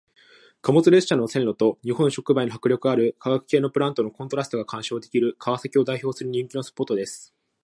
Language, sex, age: Japanese, male, 19-29